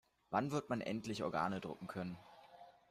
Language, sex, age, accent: German, male, under 19, Deutschland Deutsch